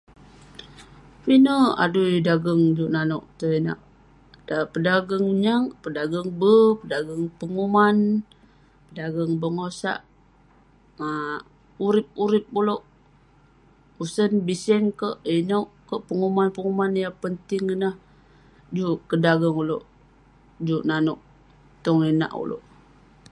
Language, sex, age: Western Penan, female, 19-29